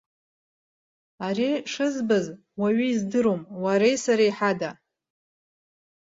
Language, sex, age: Abkhazian, female, 40-49